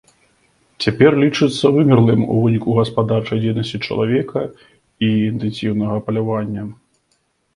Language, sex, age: Belarusian, male, 30-39